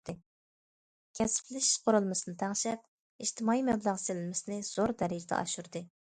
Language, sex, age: Uyghur, female, 30-39